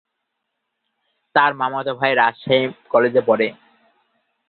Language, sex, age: Bengali, male, 19-29